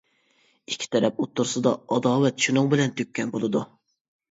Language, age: Uyghur, 19-29